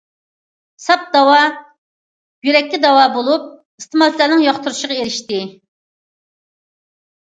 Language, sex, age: Uyghur, female, 40-49